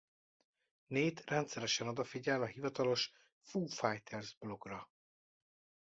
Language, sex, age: Hungarian, male, 40-49